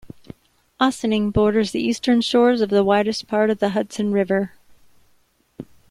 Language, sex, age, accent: English, female, 50-59, United States English